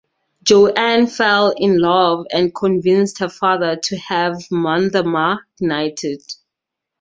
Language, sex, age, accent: English, female, 30-39, Southern African (South Africa, Zimbabwe, Namibia)